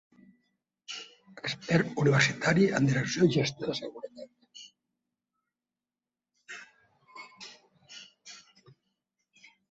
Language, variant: Catalan, Central